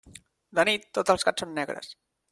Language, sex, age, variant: Catalan, male, 30-39, Central